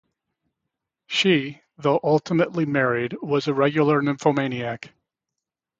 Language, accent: English, United States English